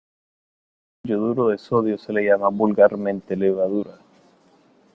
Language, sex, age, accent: Spanish, male, 19-29, América central